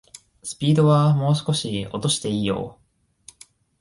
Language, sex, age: Japanese, male, 19-29